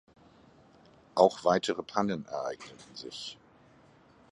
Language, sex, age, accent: German, male, 50-59, Deutschland Deutsch